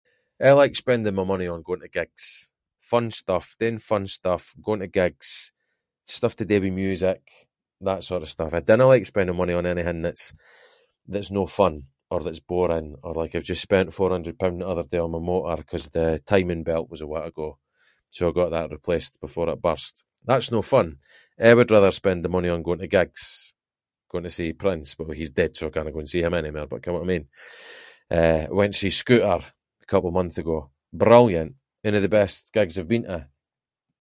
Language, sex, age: Scots, male, 30-39